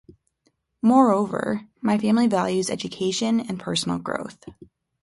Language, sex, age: English, female, 19-29